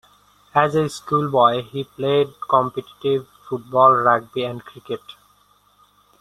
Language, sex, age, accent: English, male, 19-29, India and South Asia (India, Pakistan, Sri Lanka)